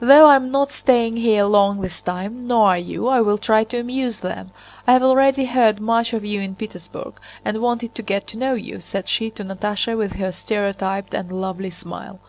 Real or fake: real